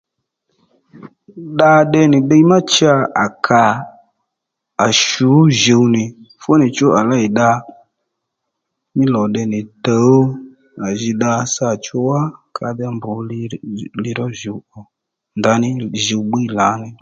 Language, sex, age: Lendu, male, 30-39